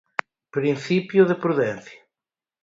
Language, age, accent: Galician, 19-29, Oriental (común en zona oriental)